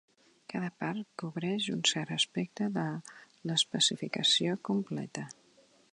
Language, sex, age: Catalan, female, 40-49